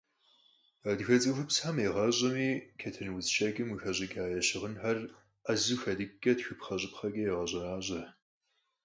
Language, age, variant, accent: Kabardian, 19-29, Адыгэбзэ (Къэбэрдей, Кирил, псоми зэдай), Джылэхъстэней (Gilahsteney)